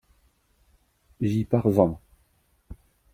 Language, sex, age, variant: French, male, 50-59, Français de métropole